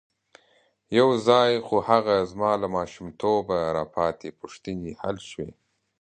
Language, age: Pashto, 30-39